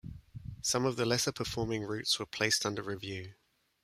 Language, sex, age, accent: English, male, 30-39, England English